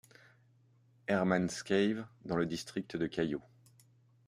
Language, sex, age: French, male, 30-39